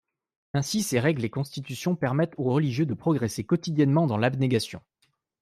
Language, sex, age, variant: French, male, 19-29, Français de métropole